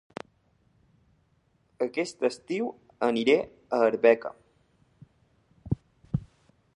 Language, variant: Catalan, Balear